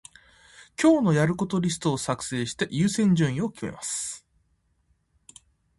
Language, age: Japanese, 19-29